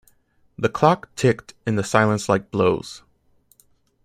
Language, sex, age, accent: English, male, 19-29, United States English